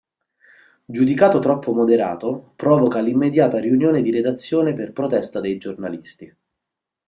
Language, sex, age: Italian, male, 30-39